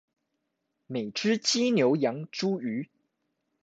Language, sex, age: Chinese, male, 19-29